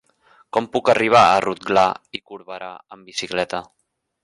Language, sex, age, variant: Catalan, male, 19-29, Central